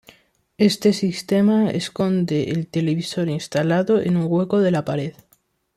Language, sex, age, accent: Spanish, male, under 19, España: Centro-Sur peninsular (Madrid, Toledo, Castilla-La Mancha)